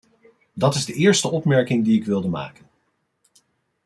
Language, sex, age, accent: Dutch, male, 40-49, Nederlands Nederlands